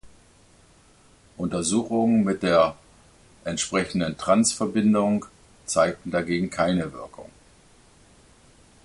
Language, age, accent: German, 60-69, Hochdeutsch